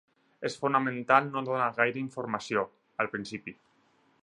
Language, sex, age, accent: Catalan, male, 30-39, Tortosí